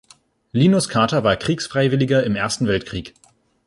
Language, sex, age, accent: German, male, 19-29, Deutschland Deutsch